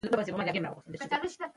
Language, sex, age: Pashto, female, 19-29